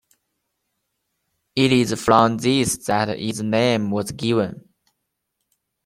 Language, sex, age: English, male, 19-29